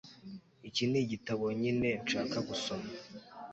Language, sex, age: Kinyarwanda, male, 19-29